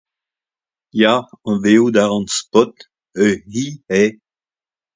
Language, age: Breton, 60-69